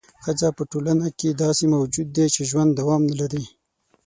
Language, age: Pashto, 19-29